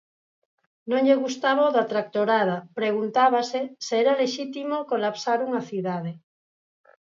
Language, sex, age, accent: Galician, female, 50-59, Normativo (estándar)